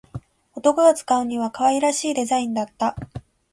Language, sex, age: Japanese, female, 19-29